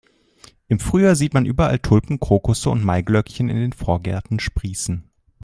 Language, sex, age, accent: German, male, 19-29, Deutschland Deutsch